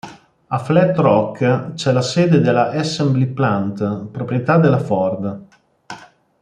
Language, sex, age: Italian, male, 40-49